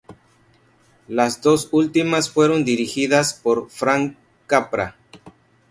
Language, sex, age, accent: Spanish, male, 30-39, México